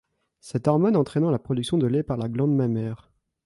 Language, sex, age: French, male, under 19